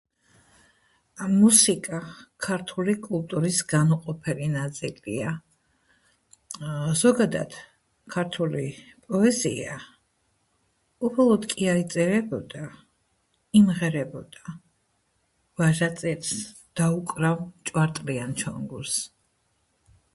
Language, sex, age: Georgian, female, 60-69